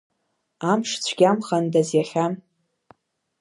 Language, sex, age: Abkhazian, female, under 19